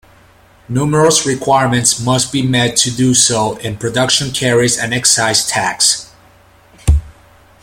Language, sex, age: English, male, 40-49